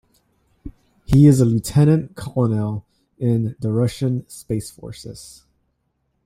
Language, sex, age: English, male, 30-39